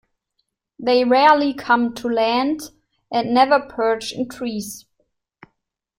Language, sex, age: English, female, 19-29